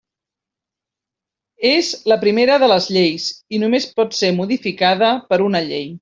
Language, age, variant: Catalan, 40-49, Central